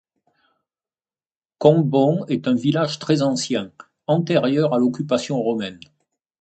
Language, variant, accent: French, Français de métropole, Français du sud de la France